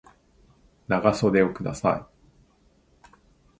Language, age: Japanese, 40-49